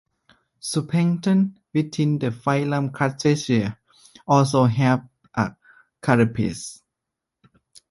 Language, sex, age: English, male, 19-29